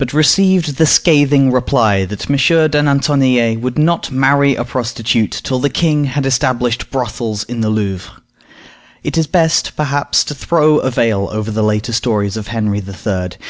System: none